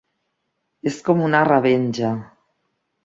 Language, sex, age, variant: Catalan, female, 40-49, Central